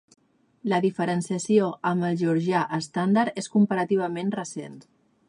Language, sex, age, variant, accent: Catalan, female, 30-39, Central, central